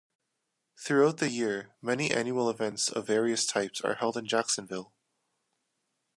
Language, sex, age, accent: English, male, 19-29, Canadian English